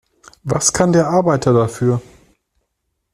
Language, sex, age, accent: German, male, 30-39, Deutschland Deutsch